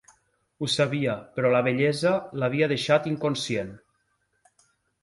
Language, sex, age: Catalan, male, 40-49